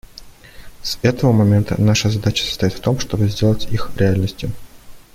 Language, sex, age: Russian, male, 30-39